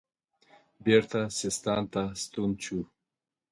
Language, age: Pashto, 40-49